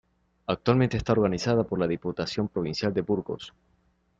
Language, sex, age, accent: Spanish, male, 19-29, Caribe: Cuba, Venezuela, Puerto Rico, República Dominicana, Panamá, Colombia caribeña, México caribeño, Costa del golfo de México